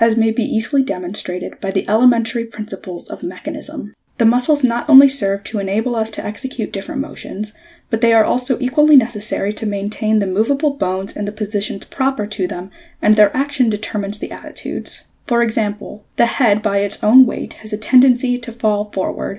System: none